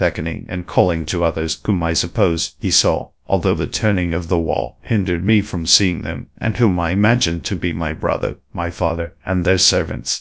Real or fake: fake